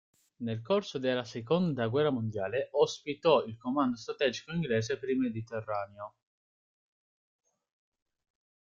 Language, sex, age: Italian, male, under 19